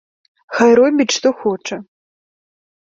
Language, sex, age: Belarusian, male, under 19